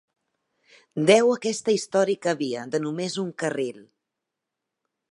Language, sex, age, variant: Catalan, female, 40-49, Central